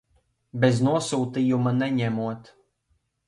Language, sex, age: Latvian, male, 19-29